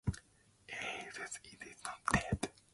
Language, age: English, 19-29